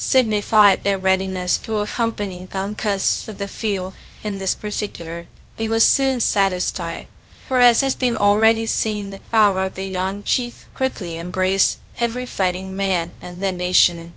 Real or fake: fake